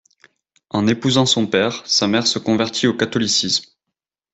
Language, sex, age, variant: French, male, 19-29, Français de métropole